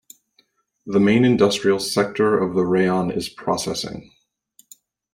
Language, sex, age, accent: English, male, 30-39, United States English